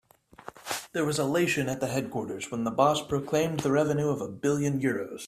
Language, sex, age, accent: English, male, 19-29, United States English